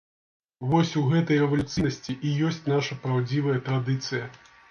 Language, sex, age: Belarusian, male, 30-39